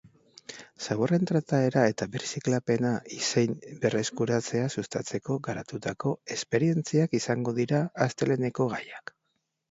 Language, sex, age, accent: Basque, male, 30-39, Mendebalekoa (Araba, Bizkaia, Gipuzkoako mendebaleko herri batzuk)